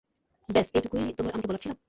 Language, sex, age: Bengali, female, 19-29